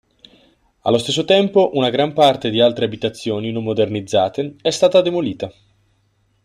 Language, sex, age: Italian, male, 19-29